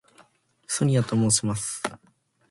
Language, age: Japanese, 19-29